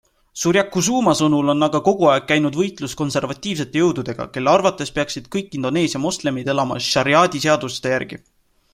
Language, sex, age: Estonian, male, 19-29